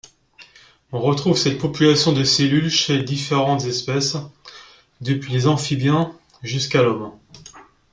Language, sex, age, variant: French, male, 30-39, Français de métropole